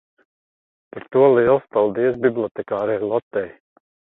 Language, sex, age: Latvian, male, 40-49